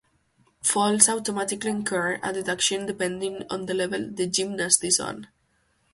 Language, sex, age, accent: English, female, 19-29, United States English